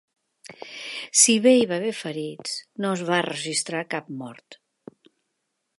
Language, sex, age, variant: Catalan, female, 60-69, Central